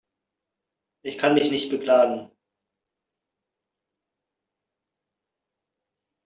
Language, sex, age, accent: German, male, 19-29, Deutschland Deutsch